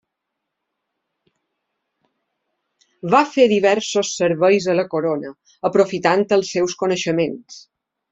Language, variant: Catalan, Balear